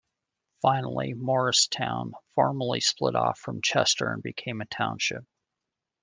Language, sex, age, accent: English, male, 50-59, United States English